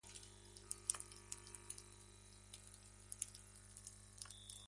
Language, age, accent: Spanish, 40-49, España: Centro-Sur peninsular (Madrid, Toledo, Castilla-La Mancha)